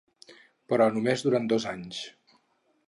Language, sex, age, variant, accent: Catalan, male, 50-59, Central, central